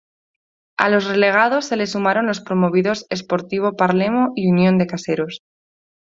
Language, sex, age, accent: Spanish, female, 19-29, España: Norte peninsular (Asturias, Castilla y León, Cantabria, País Vasco, Navarra, Aragón, La Rioja, Guadalajara, Cuenca)